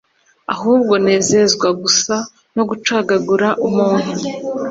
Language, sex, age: Kinyarwanda, female, 30-39